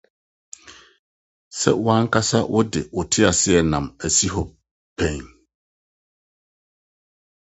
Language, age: Akan, 60-69